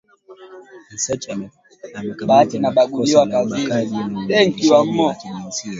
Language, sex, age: Swahili, male, 19-29